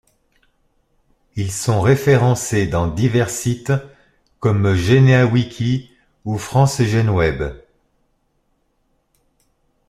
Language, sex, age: French, male, 40-49